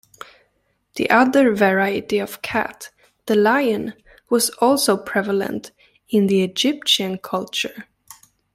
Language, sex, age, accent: English, female, 19-29, England English